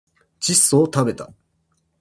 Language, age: Japanese, 19-29